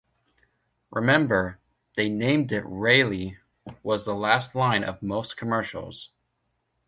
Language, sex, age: English, male, 19-29